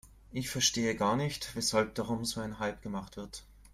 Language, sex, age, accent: German, male, 30-39, Österreichisches Deutsch